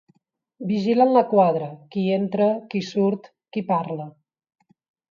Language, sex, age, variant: Catalan, female, 40-49, Central